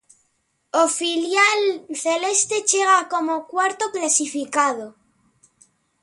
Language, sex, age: Galician, male, 50-59